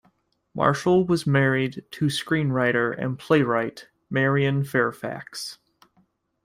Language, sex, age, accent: English, male, 19-29, United States English